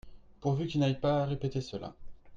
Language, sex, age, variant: French, male, 30-39, Français de métropole